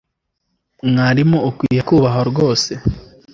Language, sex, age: Kinyarwanda, male, under 19